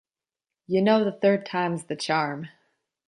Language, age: English, under 19